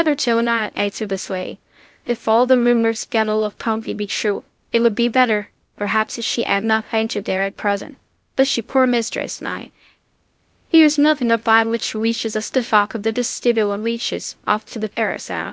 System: TTS, VITS